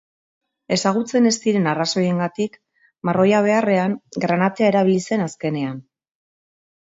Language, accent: Basque, Mendebalekoa (Araba, Bizkaia, Gipuzkoako mendebaleko herri batzuk)